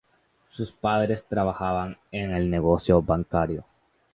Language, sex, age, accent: Spanish, male, under 19, América central